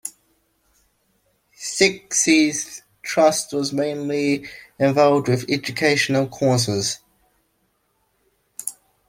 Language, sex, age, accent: English, male, 19-29, New Zealand English